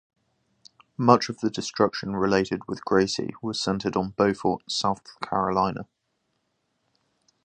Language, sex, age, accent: English, male, 30-39, England English